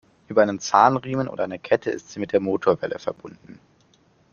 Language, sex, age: German, male, under 19